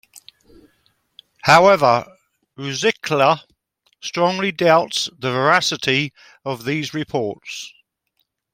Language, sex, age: English, male, 70-79